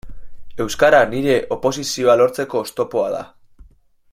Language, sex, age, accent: Basque, male, 19-29, Mendebalekoa (Araba, Bizkaia, Gipuzkoako mendebaleko herri batzuk)